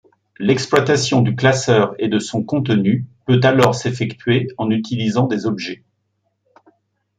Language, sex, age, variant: French, male, 60-69, Français de métropole